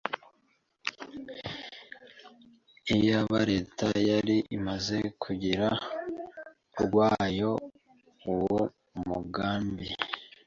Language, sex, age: Kinyarwanda, male, 19-29